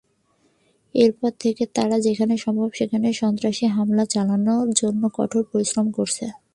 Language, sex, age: Bengali, female, 19-29